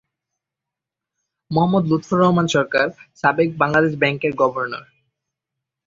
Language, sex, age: Bengali, male, 19-29